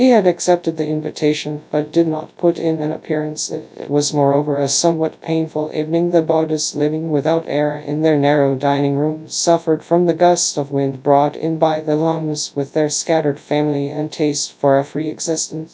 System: TTS, FastPitch